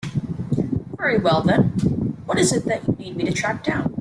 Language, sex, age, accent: English, male, under 19, United States English